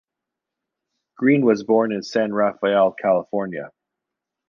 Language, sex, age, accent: English, male, 40-49, Canadian English